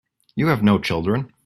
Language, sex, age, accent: English, male, 19-29, United States English